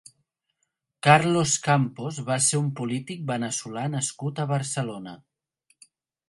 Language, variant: Catalan, Central